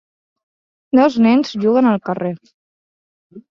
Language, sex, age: Catalan, female, 19-29